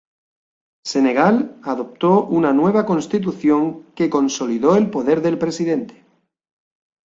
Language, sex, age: Spanish, male, 40-49